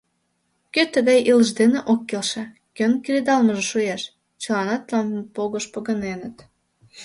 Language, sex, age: Mari, female, under 19